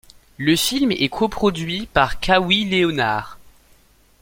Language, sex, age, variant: French, male, under 19, Français de métropole